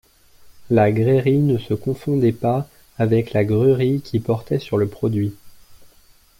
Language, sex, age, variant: French, male, 19-29, Français de métropole